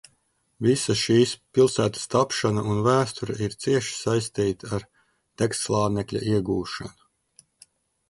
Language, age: Latvian, 40-49